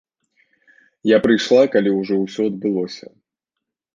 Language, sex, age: Belarusian, male, 19-29